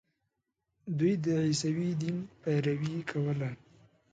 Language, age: Pashto, 19-29